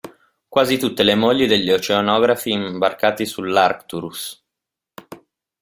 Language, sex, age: Italian, male, 19-29